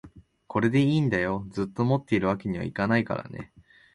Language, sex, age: Japanese, male, 19-29